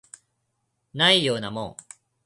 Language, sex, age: Japanese, male, 19-29